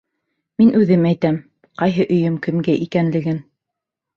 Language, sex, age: Bashkir, female, 30-39